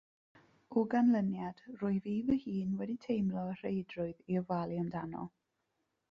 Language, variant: Welsh, South-Western Welsh